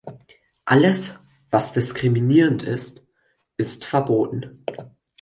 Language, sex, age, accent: German, male, under 19, Deutschland Deutsch